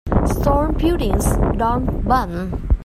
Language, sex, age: English, female, 30-39